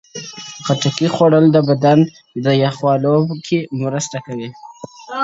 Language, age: Pashto, 19-29